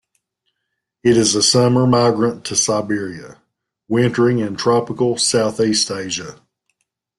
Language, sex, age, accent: English, male, 40-49, United States English